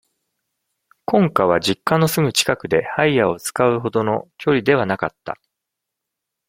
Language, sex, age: Japanese, male, 50-59